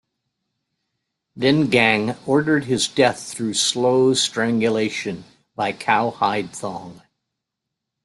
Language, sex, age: English, male, 70-79